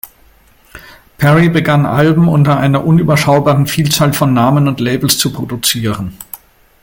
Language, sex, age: German, male, 40-49